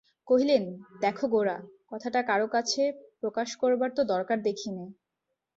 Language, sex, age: Bengali, female, 19-29